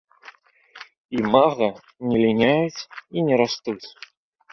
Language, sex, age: Belarusian, male, 19-29